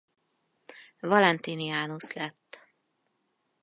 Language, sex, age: Hungarian, female, 50-59